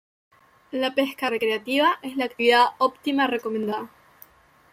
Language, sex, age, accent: Spanish, female, 19-29, Rioplatense: Argentina, Uruguay, este de Bolivia, Paraguay